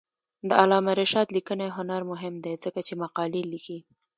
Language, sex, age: Pashto, female, 19-29